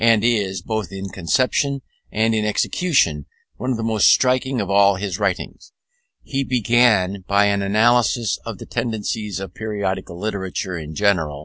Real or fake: real